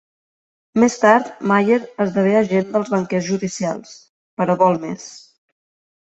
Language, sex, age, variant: Catalan, female, 30-39, Central